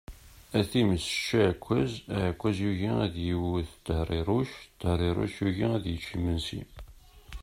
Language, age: Kabyle, 30-39